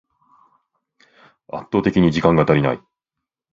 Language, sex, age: Japanese, male, 40-49